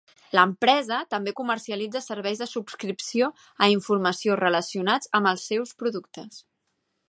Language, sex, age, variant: Catalan, female, 40-49, Central